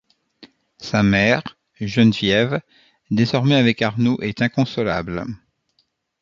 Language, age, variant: French, 60-69, Français de métropole